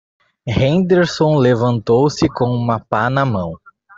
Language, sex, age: Portuguese, male, 19-29